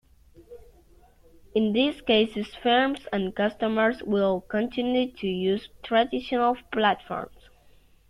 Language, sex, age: English, male, under 19